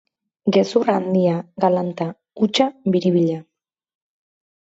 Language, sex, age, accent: Basque, female, 19-29, Mendebalekoa (Araba, Bizkaia, Gipuzkoako mendebaleko herri batzuk)